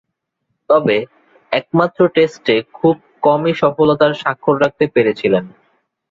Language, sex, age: Bengali, male, 19-29